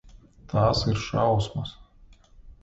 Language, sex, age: Latvian, male, 40-49